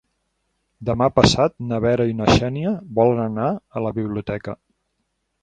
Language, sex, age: Catalan, male, 40-49